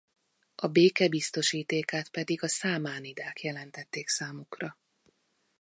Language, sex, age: Hungarian, female, 40-49